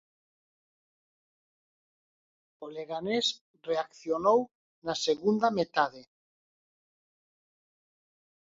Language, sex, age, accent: Galician, male, 50-59, Normativo (estándar)